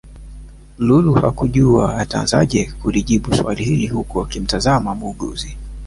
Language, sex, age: Swahili, male, 19-29